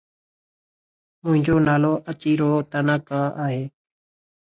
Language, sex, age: Sindhi, male, 19-29